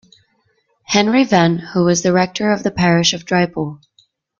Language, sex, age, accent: English, female, 19-29, United States English